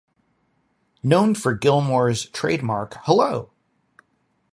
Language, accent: English, United States English